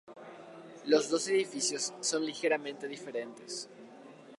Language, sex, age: Spanish, male, under 19